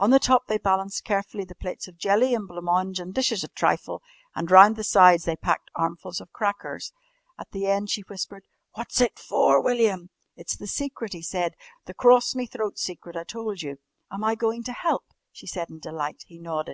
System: none